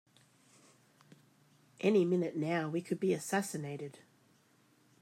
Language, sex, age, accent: English, female, 40-49, Australian English